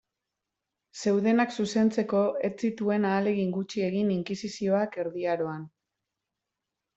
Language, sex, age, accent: Basque, female, 30-39, Mendebalekoa (Araba, Bizkaia, Gipuzkoako mendebaleko herri batzuk)